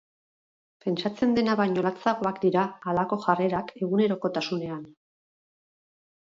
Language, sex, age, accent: Basque, female, 50-59, Mendebalekoa (Araba, Bizkaia, Gipuzkoako mendebaleko herri batzuk)